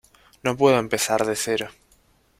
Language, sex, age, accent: Spanish, male, 19-29, Rioplatense: Argentina, Uruguay, este de Bolivia, Paraguay